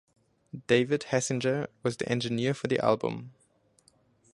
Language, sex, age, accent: English, male, 19-29, German English